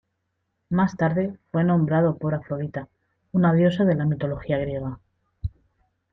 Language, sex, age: Spanish, female, 30-39